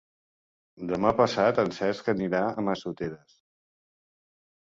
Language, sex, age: Catalan, male, 50-59